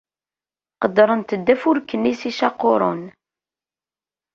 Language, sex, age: Kabyle, female, 30-39